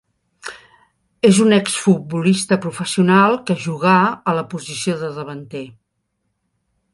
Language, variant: Catalan, Central